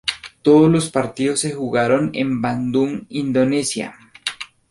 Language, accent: Spanish, Andino-Pacífico: Colombia, Perú, Ecuador, oeste de Bolivia y Venezuela andina